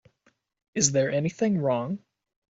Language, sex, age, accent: English, male, 19-29, United States English